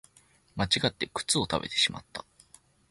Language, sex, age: Japanese, male, 19-29